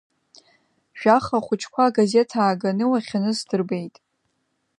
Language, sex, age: Abkhazian, female, under 19